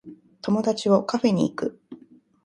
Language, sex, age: Japanese, female, 40-49